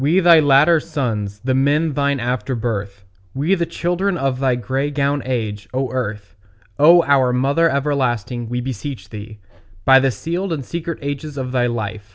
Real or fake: real